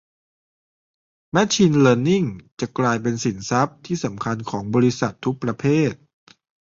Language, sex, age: Thai, male, 30-39